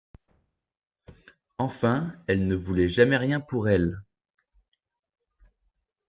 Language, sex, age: French, male, under 19